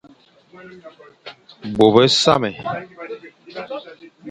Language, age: Fang, 40-49